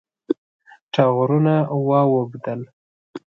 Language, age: Pashto, 19-29